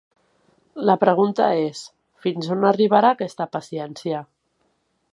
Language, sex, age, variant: Catalan, female, 40-49, Central